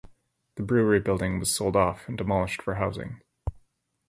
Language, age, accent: English, 30-39, Canadian English